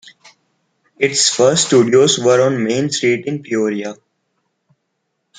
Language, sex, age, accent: English, male, 19-29, India and South Asia (India, Pakistan, Sri Lanka)